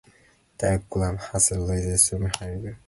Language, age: English, 19-29